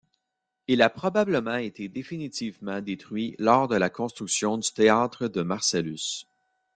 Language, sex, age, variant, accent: French, male, 40-49, Français d'Amérique du Nord, Français du Canada